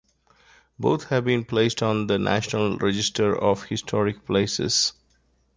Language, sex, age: English, male, 40-49